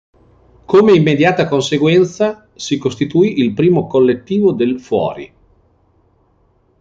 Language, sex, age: Italian, male, 60-69